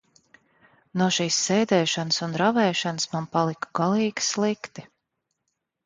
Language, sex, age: Latvian, female, 40-49